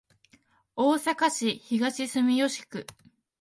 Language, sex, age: Japanese, female, 19-29